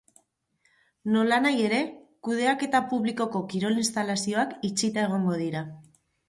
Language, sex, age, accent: Basque, female, 30-39, Mendebalekoa (Araba, Bizkaia, Gipuzkoako mendebaleko herri batzuk)